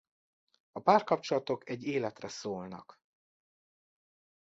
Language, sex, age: Hungarian, male, 40-49